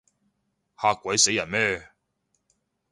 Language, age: Cantonese, 40-49